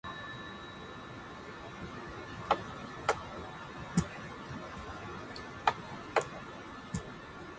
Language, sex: English, female